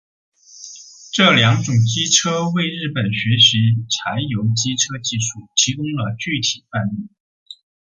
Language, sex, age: Chinese, male, 19-29